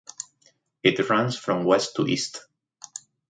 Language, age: English, 30-39